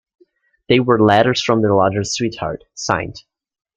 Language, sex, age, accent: English, male, under 19, United States English